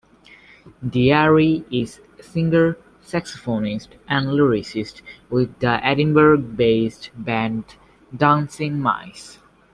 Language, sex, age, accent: English, male, under 19, England English